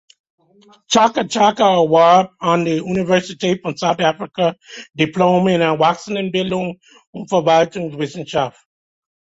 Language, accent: German, Amerikanisches Deutsch